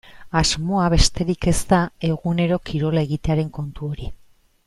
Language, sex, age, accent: Basque, female, 40-49, Mendebalekoa (Araba, Bizkaia, Gipuzkoako mendebaleko herri batzuk)